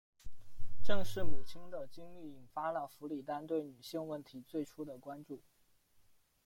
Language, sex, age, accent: Chinese, male, 19-29, 出生地：四川省